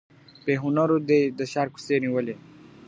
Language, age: Pashto, 19-29